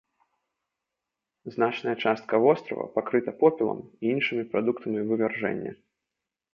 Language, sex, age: Belarusian, male, 30-39